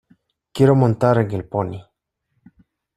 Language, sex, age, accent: Spanish, male, 40-49, Andino-Pacífico: Colombia, Perú, Ecuador, oeste de Bolivia y Venezuela andina